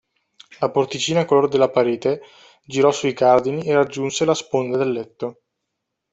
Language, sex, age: Italian, male, 19-29